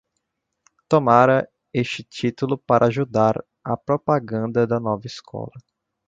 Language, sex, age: Portuguese, male, 19-29